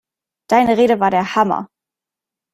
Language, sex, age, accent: German, female, 19-29, Deutschland Deutsch